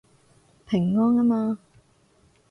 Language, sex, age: Cantonese, female, 30-39